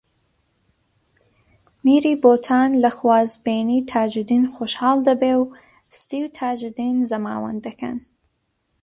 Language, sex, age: Central Kurdish, female, 19-29